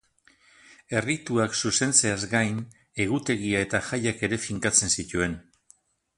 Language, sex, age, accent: Basque, male, 60-69, Erdialdekoa edo Nafarra (Gipuzkoa, Nafarroa)